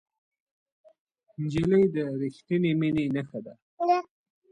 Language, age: Pashto, 19-29